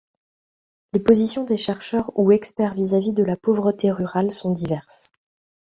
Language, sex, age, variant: French, female, 30-39, Français de métropole